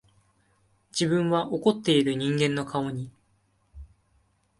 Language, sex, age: Japanese, male, 19-29